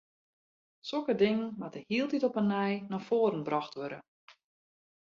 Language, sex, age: Western Frisian, female, 40-49